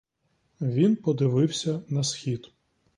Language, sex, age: Ukrainian, male, 30-39